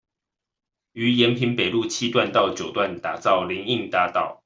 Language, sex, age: Chinese, male, 30-39